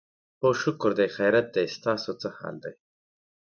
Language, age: Pashto, 19-29